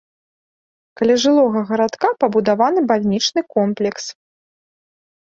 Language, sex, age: Belarusian, female, 30-39